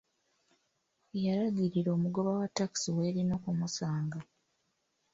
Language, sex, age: Ganda, female, 19-29